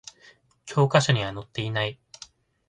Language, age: Japanese, 19-29